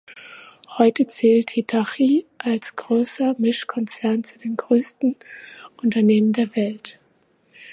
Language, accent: German, Deutschland Deutsch